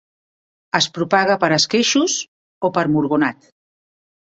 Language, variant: Catalan, Central